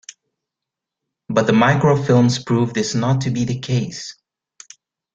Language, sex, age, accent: English, male, 19-29, United States English